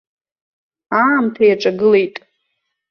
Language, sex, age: Abkhazian, female, 40-49